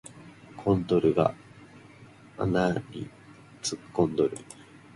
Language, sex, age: Japanese, male, 19-29